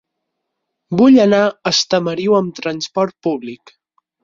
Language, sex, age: Catalan, male, 19-29